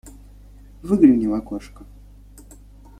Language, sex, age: Russian, male, 19-29